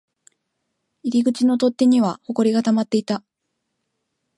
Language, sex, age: Japanese, female, 19-29